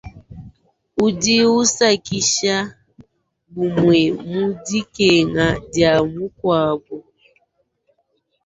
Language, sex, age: Luba-Lulua, female, 19-29